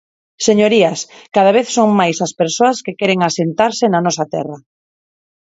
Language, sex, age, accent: Galician, female, 40-49, Neofalante